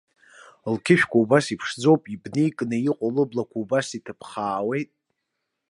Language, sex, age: Abkhazian, male, 19-29